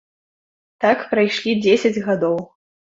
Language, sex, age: Belarusian, female, under 19